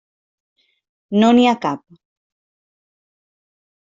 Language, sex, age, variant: Catalan, female, 30-39, Central